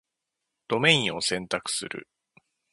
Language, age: Japanese, 30-39